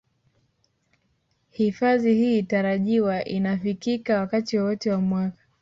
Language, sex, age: Swahili, male, 19-29